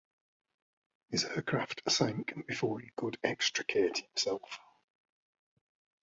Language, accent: English, England English